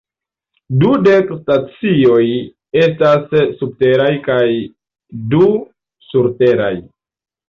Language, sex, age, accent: Esperanto, male, 19-29, Internacia